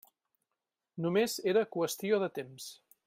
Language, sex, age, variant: Catalan, male, 50-59, Central